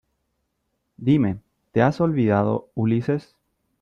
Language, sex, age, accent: Spanish, male, 30-39, Chileno: Chile, Cuyo